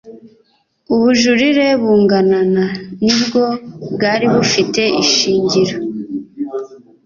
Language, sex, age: Kinyarwanda, female, 40-49